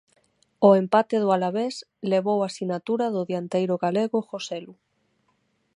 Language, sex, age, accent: Galician, female, 30-39, Normativo (estándar); Neofalante